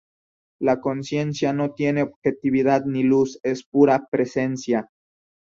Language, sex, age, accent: Spanish, male, 19-29, México